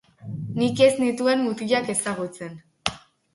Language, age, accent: Basque, under 19, Mendebalekoa (Araba, Bizkaia, Gipuzkoako mendebaleko herri batzuk)